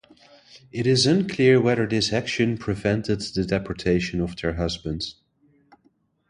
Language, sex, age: English, male, 30-39